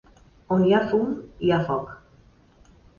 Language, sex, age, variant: Catalan, female, 19-29, Central